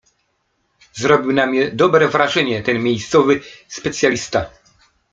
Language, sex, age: Polish, male, 40-49